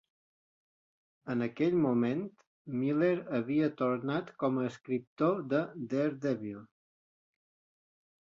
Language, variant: Catalan, Balear